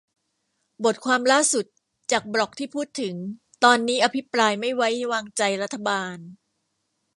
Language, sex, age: Thai, female, 50-59